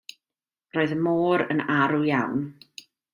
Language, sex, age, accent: Welsh, female, 30-39, Y Deyrnas Unedig Cymraeg